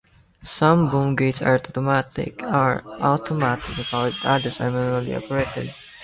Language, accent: English, Filipino